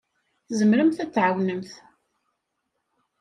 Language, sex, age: Kabyle, female, 30-39